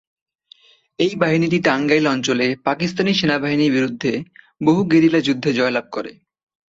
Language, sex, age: Bengali, male, 19-29